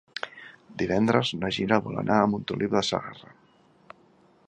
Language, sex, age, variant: Catalan, male, 50-59, Central